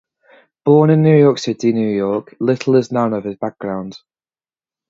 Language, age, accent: English, 19-29, England English